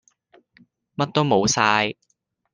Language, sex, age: Cantonese, male, 19-29